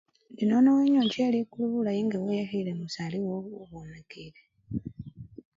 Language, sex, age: Luyia, male, 30-39